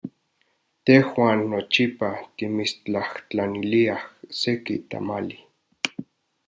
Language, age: Central Puebla Nahuatl, 30-39